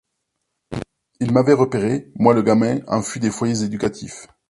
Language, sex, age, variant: French, male, 40-49, Français de métropole